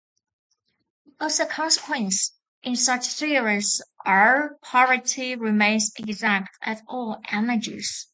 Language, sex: English, female